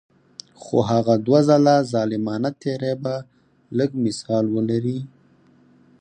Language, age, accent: Pashto, 19-29, معیاري پښتو